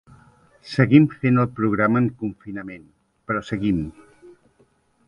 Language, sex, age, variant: Catalan, male, 50-59, Central